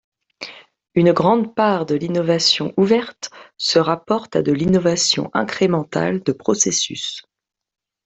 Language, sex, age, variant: French, female, 30-39, Français de métropole